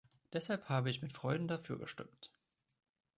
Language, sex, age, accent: German, male, 19-29, Deutschland Deutsch